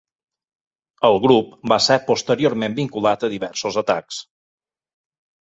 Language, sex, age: Catalan, male, 50-59